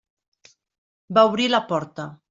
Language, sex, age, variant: Catalan, female, 50-59, Central